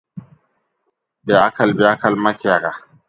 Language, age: Pashto, 30-39